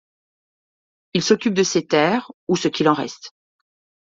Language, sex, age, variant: French, female, 40-49, Français de métropole